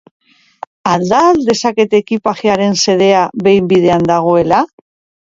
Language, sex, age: Basque, female, 50-59